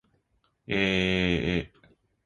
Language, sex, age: Japanese, male, 30-39